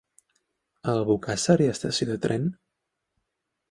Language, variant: Catalan, Central